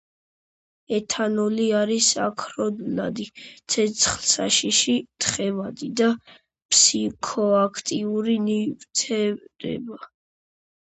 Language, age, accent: Georgian, under 19, ჩვეულებრივი